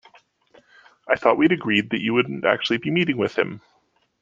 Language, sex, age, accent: English, male, 30-39, United States English